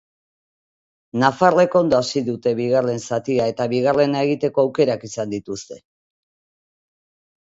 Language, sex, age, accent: Basque, female, 50-59, Mendebalekoa (Araba, Bizkaia, Gipuzkoako mendebaleko herri batzuk)